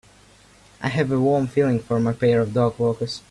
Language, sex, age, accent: English, male, under 19, Canadian English